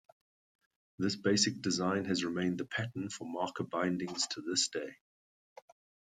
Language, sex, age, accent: English, male, 50-59, Southern African (South Africa, Zimbabwe, Namibia)